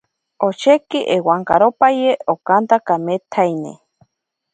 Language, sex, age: Ashéninka Perené, female, 19-29